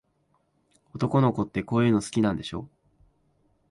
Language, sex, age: Japanese, male, 19-29